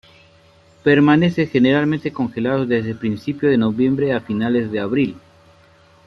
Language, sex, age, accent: Spanish, male, 40-49, Andino-Pacífico: Colombia, Perú, Ecuador, oeste de Bolivia y Venezuela andina